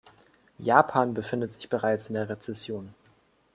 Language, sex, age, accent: German, male, 19-29, Deutschland Deutsch